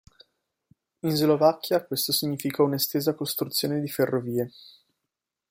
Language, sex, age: Italian, male, 19-29